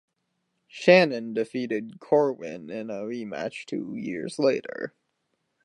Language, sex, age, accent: English, male, under 19, United States English